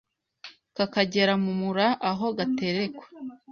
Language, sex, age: Kinyarwanda, female, 19-29